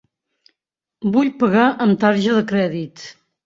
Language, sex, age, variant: Catalan, female, 70-79, Central